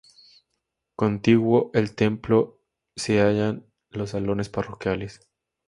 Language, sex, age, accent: Spanish, male, 19-29, México